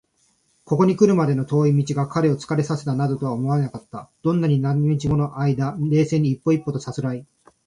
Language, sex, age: Japanese, male, 30-39